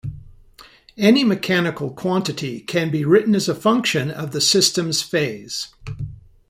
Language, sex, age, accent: English, male, 60-69, United States English